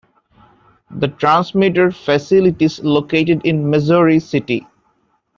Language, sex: English, male